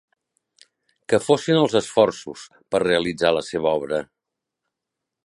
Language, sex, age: Catalan, male, 60-69